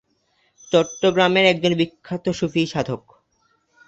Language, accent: Bengali, Bengali